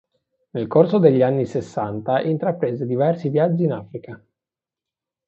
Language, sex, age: Italian, male, 19-29